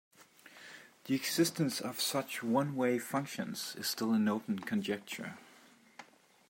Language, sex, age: English, male, 30-39